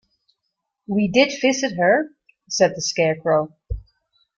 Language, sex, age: English, female, 50-59